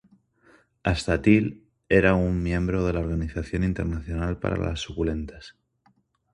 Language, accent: Spanish, España: Centro-Sur peninsular (Madrid, Toledo, Castilla-La Mancha)